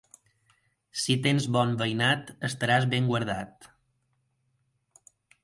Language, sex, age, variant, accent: Catalan, male, 19-29, Balear, mallorquí